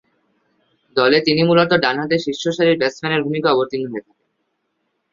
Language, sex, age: Bengali, male, under 19